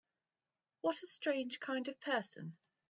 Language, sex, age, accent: English, female, 19-29, England English